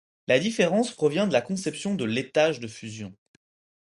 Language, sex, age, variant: French, male, 19-29, Français de métropole